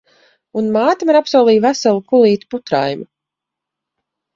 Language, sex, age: Latvian, female, 30-39